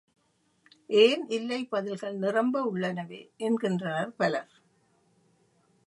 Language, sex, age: Tamil, female, 70-79